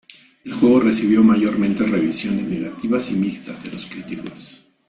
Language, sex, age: Spanish, male, 40-49